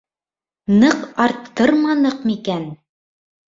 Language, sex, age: Bashkir, female, 19-29